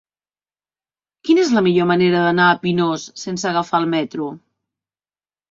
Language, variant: Catalan, Central